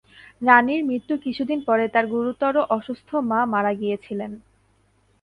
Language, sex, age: Bengali, female, 19-29